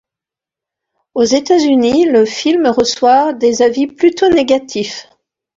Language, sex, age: French, female, 50-59